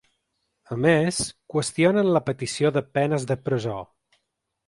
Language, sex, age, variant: Catalan, male, 30-39, Central